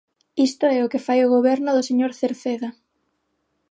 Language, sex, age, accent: Galician, female, under 19, Normativo (estándar); Neofalante